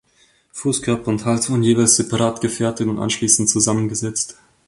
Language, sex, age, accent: German, male, 19-29, Österreichisches Deutsch